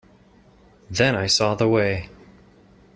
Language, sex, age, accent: English, male, 19-29, United States English